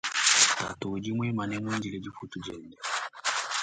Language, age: Luba-Lulua, 19-29